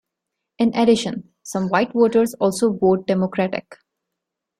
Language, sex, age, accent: English, female, 30-39, India and South Asia (India, Pakistan, Sri Lanka)